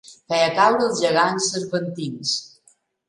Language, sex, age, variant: Catalan, female, 40-49, Balear